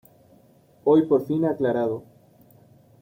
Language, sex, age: Spanish, male, 19-29